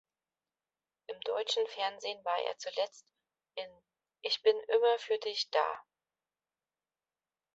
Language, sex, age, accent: German, female, 30-39, Deutschland Deutsch